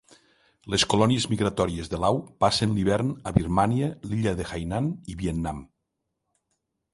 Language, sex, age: Catalan, male, 60-69